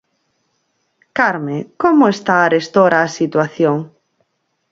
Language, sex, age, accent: Galician, female, 50-59, Normativo (estándar)